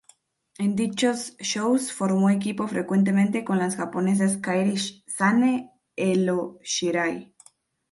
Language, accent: Spanish, México